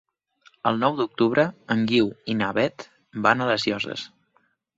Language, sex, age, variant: Catalan, male, 19-29, Nord-Occidental